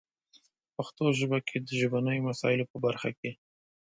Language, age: Pashto, 19-29